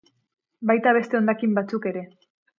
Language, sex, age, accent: Basque, female, 19-29, Mendebalekoa (Araba, Bizkaia, Gipuzkoako mendebaleko herri batzuk)